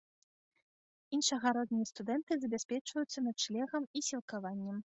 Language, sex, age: Belarusian, female, under 19